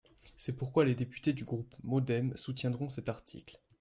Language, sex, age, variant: French, male, 19-29, Français de métropole